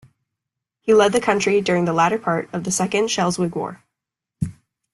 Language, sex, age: English, female, under 19